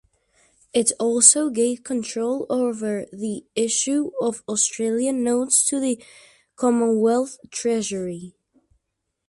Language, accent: English, West Indies and Bermuda (Bahamas, Bermuda, Jamaica, Trinidad)